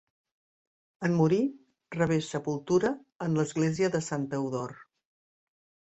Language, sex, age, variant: Catalan, female, 50-59, Central